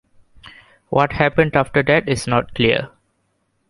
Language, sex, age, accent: English, male, under 19, Malaysian English